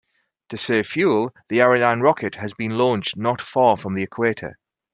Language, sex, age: English, male, 40-49